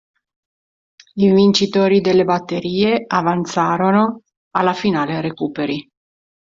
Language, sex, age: Italian, female, 50-59